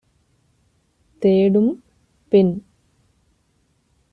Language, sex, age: Tamil, female, 30-39